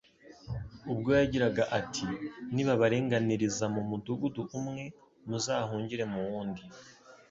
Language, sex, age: Kinyarwanda, male, 19-29